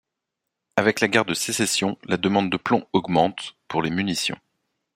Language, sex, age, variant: French, male, 40-49, Français de métropole